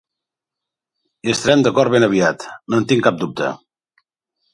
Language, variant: Catalan, Central